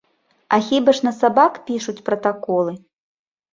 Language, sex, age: Belarusian, female, 30-39